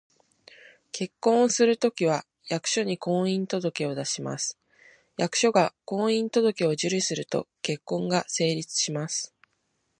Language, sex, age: Japanese, female, 19-29